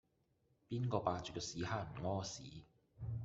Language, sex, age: Cantonese, male, 19-29